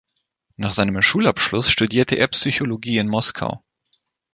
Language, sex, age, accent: German, male, 19-29, Deutschland Deutsch